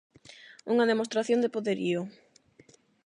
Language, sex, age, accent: Galician, female, 19-29, Atlántico (seseo e gheada); Normativo (estándar); Neofalante